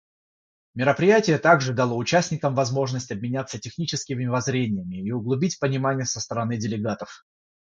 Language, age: Russian, 30-39